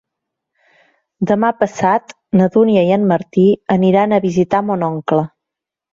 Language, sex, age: Catalan, female, 40-49